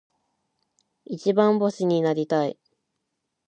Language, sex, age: Japanese, female, 19-29